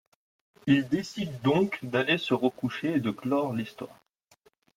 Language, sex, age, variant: French, male, 19-29, Français de métropole